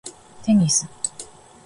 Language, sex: Japanese, female